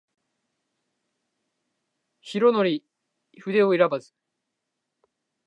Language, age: Japanese, 19-29